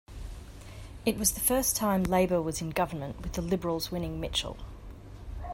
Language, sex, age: English, female, 30-39